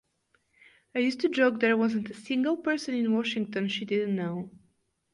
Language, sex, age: English, female, 19-29